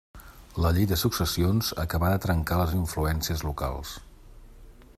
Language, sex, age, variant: Catalan, male, 40-49, Central